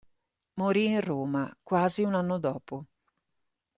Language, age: Italian, 50-59